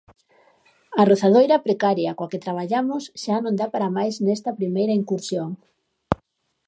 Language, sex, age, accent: Galician, female, 40-49, Oriental (común en zona oriental)